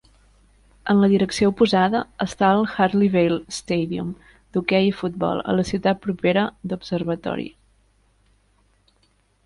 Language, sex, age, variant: Catalan, female, 19-29, Septentrional